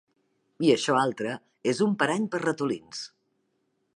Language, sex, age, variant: Catalan, female, 50-59, Central